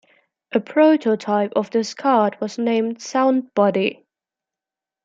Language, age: English, 19-29